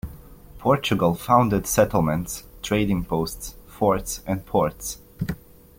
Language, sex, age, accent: English, male, 19-29, United States English